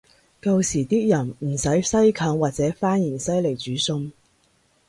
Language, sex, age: Cantonese, female, 30-39